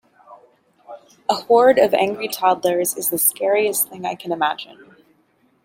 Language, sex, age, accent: English, female, 30-39, United States English